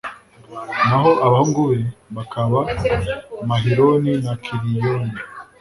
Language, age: Kinyarwanda, 19-29